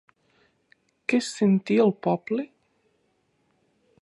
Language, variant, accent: Catalan, Nord-Occidental, nord-occidental